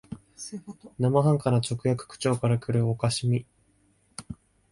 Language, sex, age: Japanese, male, 19-29